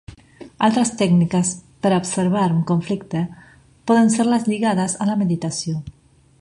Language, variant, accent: Catalan, Central, central